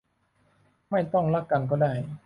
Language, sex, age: Thai, male, 19-29